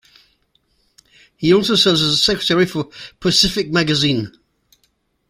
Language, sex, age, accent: English, male, 60-69, England English